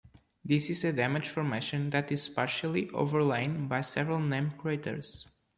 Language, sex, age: English, male, 19-29